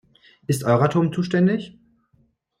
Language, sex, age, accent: German, male, under 19, Deutschland Deutsch